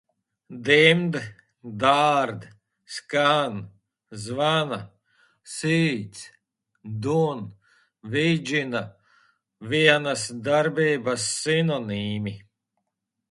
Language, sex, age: Latvian, male, 40-49